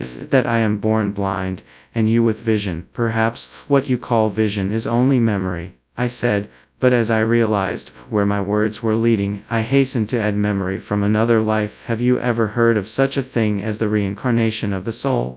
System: TTS, FastPitch